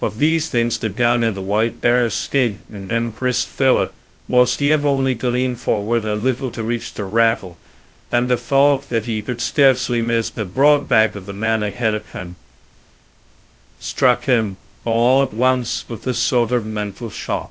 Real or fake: fake